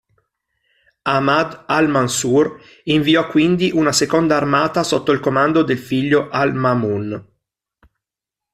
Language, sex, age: Italian, male, 40-49